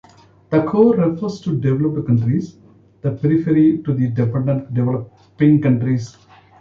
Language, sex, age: English, male, 40-49